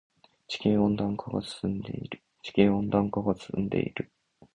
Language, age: Japanese, under 19